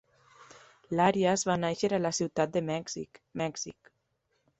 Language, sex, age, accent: Catalan, female, 19-29, valencià